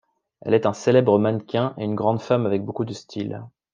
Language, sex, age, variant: French, male, 19-29, Français de métropole